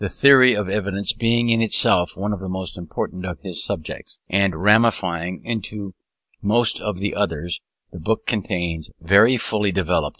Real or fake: real